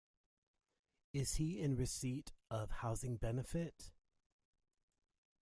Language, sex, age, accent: English, male, 40-49, United States English